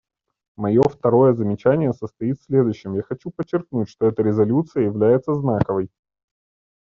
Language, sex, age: Russian, male, 30-39